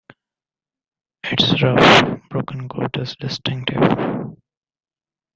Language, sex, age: English, male, 19-29